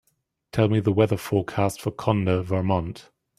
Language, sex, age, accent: English, male, 19-29, England English